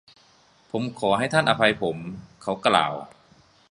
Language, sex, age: Thai, male, 30-39